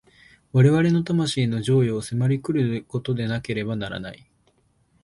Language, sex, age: Japanese, male, 19-29